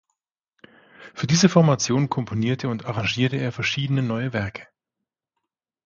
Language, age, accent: German, 40-49, Deutschland Deutsch